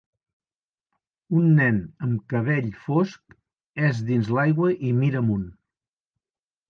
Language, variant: Catalan, Nord-Occidental